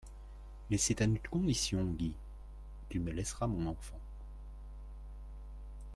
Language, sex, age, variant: French, male, 40-49, Français de métropole